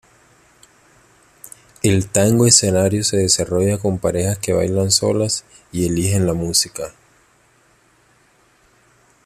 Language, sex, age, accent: Spanish, male, 19-29, Caribe: Cuba, Venezuela, Puerto Rico, República Dominicana, Panamá, Colombia caribeña, México caribeño, Costa del golfo de México